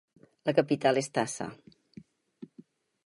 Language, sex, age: Catalan, female, 60-69